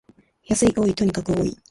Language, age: Japanese, 19-29